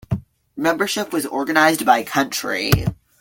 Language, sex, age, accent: English, male, under 19, Canadian English